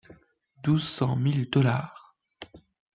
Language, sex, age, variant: French, male, under 19, Français de métropole